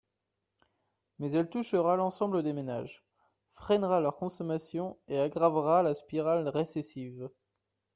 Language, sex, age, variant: French, male, 19-29, Français de métropole